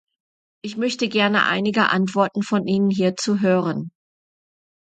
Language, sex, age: German, female, under 19